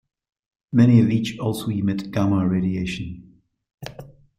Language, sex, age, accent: English, male, 60-69, Irish English